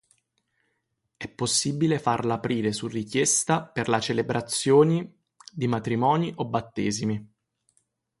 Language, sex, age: Italian, male, 19-29